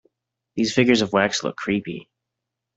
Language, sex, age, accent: English, male, 19-29, United States English